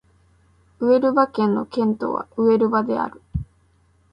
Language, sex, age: Japanese, female, 19-29